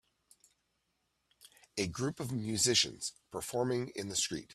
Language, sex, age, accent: English, male, 50-59, United States English